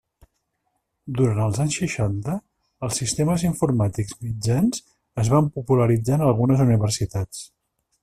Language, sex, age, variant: Catalan, male, 50-59, Nord-Occidental